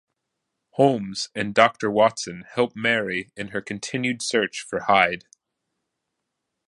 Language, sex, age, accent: English, male, 30-39, United States English